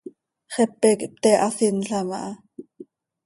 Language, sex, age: Seri, female, 40-49